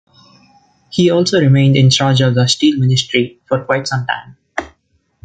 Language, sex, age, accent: English, male, 19-29, India and South Asia (India, Pakistan, Sri Lanka)